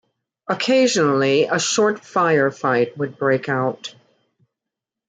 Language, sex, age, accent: English, female, 60-69, United States English